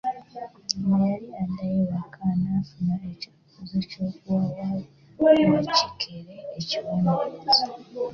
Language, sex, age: Ganda, female, 19-29